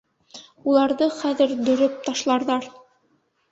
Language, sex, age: Bashkir, female, 19-29